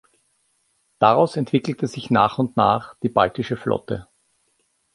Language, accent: German, Österreichisches Deutsch